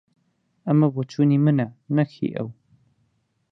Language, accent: Central Kurdish, سۆرانی